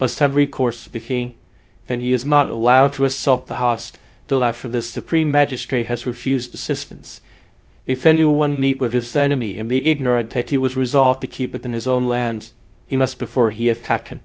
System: TTS, VITS